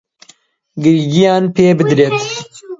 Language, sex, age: Central Kurdish, male, 19-29